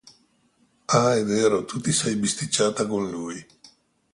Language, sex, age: Italian, male, 60-69